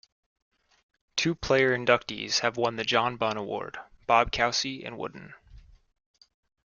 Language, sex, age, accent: English, male, 19-29, United States English